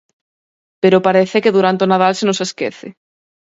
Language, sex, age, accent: Galician, female, 19-29, Atlántico (seseo e gheada)